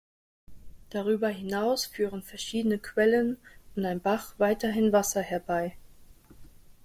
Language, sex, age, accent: German, female, 19-29, Deutschland Deutsch